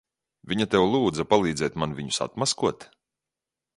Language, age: Latvian, 30-39